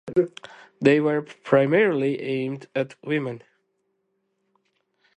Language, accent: English, United States English